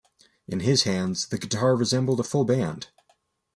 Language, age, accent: English, 19-29, United States English